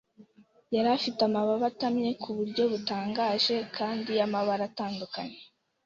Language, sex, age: Kinyarwanda, female, 19-29